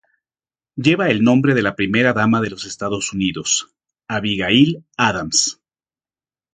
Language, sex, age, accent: Spanish, male, 50-59, México